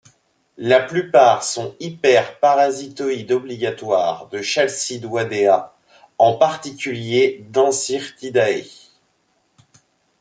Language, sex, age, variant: French, male, 30-39, Français de métropole